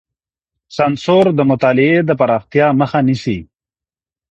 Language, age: Pashto, 30-39